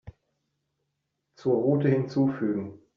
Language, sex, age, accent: German, male, 30-39, Deutschland Deutsch